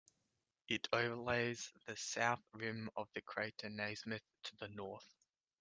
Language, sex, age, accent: English, male, 19-29, Australian English